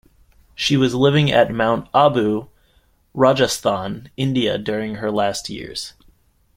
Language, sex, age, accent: English, male, 19-29, United States English